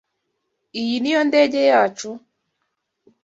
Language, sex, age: Kinyarwanda, female, 19-29